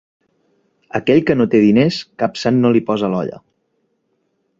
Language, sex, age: Catalan, male, 19-29